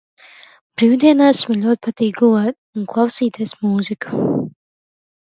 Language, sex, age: Latvian, female, under 19